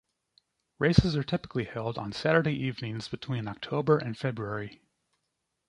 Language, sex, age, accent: English, male, 30-39, United States English